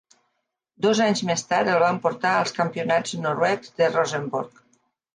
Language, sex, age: Catalan, female, 50-59